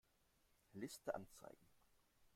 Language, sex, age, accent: German, male, 19-29, Deutschland Deutsch